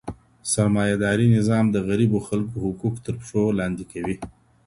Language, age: Pashto, 40-49